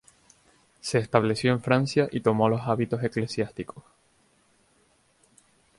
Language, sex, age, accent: Spanish, male, 19-29, España: Islas Canarias